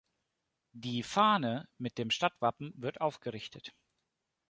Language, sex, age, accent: German, male, 30-39, Deutschland Deutsch